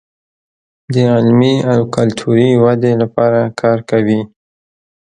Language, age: Pashto, 19-29